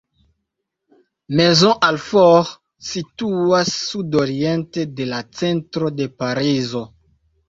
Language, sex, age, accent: Esperanto, male, 19-29, Internacia